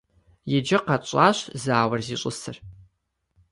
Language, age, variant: Kabardian, 19-29, Адыгэбзэ (Къэбэрдей, Кирил, Урысей)